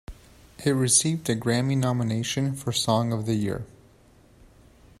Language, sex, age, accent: English, male, 19-29, United States English